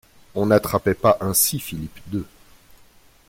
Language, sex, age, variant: French, male, 40-49, Français de métropole